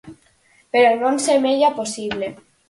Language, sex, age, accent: Galician, female, under 19, Normativo (estándar)